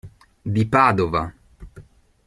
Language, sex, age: Italian, male, 30-39